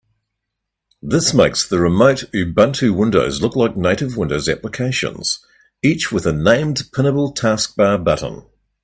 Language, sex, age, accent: English, male, 40-49, New Zealand English